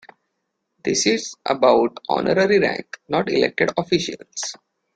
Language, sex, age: English, male, 30-39